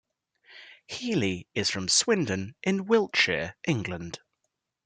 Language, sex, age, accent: English, male, 19-29, England English